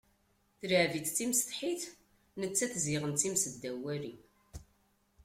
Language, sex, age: Kabyle, female, 80-89